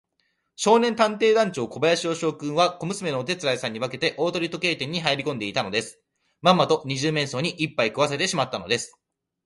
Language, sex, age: Japanese, male, 19-29